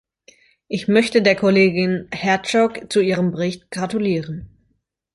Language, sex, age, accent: German, female, 19-29, Deutschland Deutsch